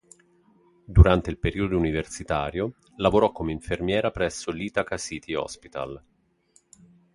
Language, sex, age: Italian, male, 40-49